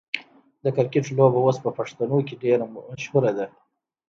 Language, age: Pashto, 30-39